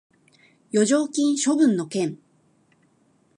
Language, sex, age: Japanese, female, 50-59